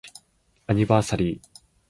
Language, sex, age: Japanese, male, 19-29